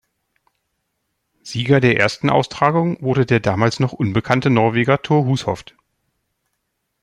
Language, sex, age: German, male, 40-49